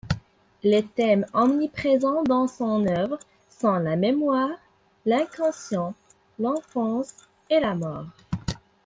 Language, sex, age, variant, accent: French, female, 19-29, Français du nord de l'Afrique, Français du Maroc